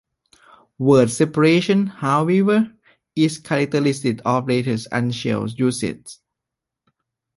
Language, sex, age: English, male, 19-29